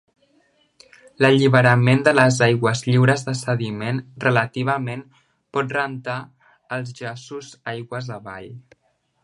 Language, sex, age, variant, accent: Catalan, male, under 19, Central, central